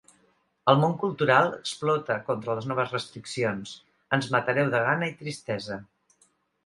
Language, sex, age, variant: Catalan, female, 60-69, Central